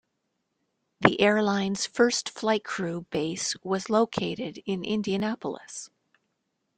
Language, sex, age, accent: English, female, 50-59, Canadian English